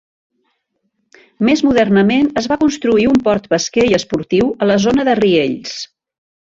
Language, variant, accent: Catalan, Central, central